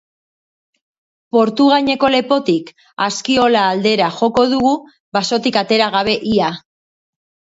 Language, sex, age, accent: Basque, female, 40-49, Mendebalekoa (Araba, Bizkaia, Gipuzkoako mendebaleko herri batzuk)